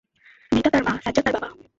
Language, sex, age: Bengali, female, 19-29